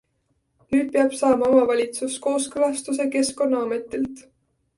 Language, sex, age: Estonian, female, 19-29